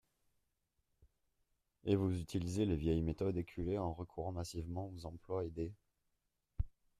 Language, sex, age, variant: French, male, 30-39, Français de métropole